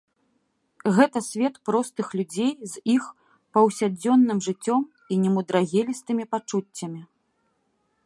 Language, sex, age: Belarusian, female, 30-39